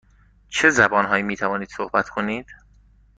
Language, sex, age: Persian, male, 19-29